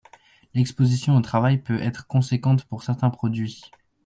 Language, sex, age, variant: French, male, under 19, Français de métropole